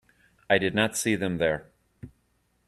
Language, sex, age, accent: English, male, 50-59, United States English